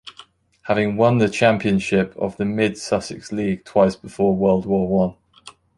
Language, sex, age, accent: English, male, 19-29, England English